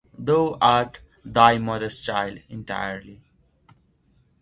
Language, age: English, 19-29